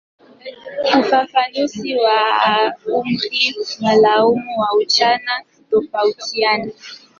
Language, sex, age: Swahili, female, 19-29